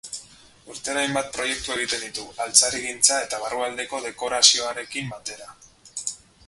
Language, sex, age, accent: Basque, male, 19-29, Mendebalekoa (Araba, Bizkaia, Gipuzkoako mendebaleko herri batzuk)